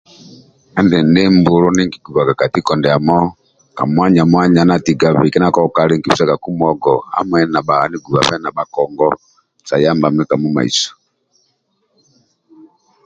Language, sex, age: Amba (Uganda), male, 50-59